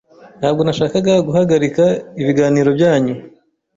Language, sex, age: Kinyarwanda, male, 30-39